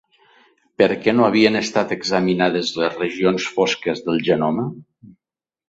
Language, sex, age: Catalan, male, 50-59